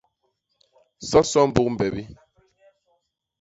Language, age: Basaa, 40-49